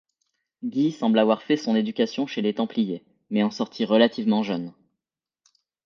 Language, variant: French, Français de métropole